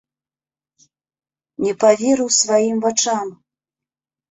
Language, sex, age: Belarusian, female, 50-59